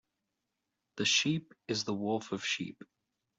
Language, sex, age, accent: English, male, 30-39, United States English